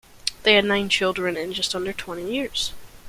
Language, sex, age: English, male, 19-29